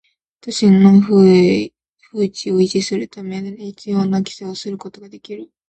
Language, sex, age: Japanese, female, 19-29